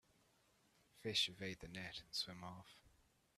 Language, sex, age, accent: English, male, 19-29, Irish English